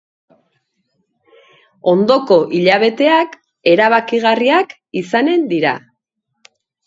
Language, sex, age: Basque, female, 40-49